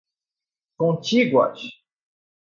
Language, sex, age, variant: Portuguese, male, 19-29, Portuguese (Brasil)